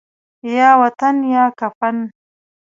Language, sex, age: Pashto, female, 19-29